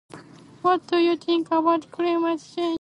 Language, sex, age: English, female, under 19